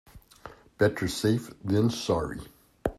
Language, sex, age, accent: English, male, 60-69, United States English